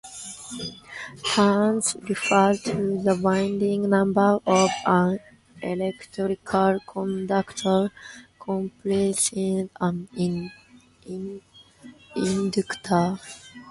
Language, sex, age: English, female, 19-29